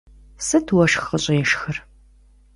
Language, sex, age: Kabardian, female, 19-29